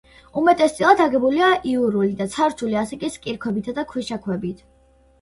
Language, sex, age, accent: Georgian, female, under 19, მშვიდი